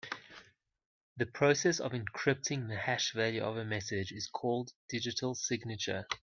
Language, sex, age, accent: English, male, 19-29, Southern African (South Africa, Zimbabwe, Namibia)